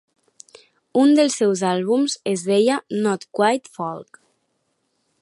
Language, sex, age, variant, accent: Catalan, female, 19-29, Nord-Occidental, central